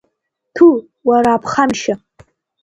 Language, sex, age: Abkhazian, female, under 19